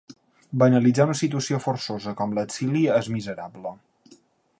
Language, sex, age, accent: Catalan, male, 19-29, balear; valencià